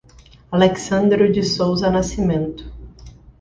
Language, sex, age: Portuguese, female, 30-39